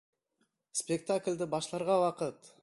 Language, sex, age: Bashkir, male, 40-49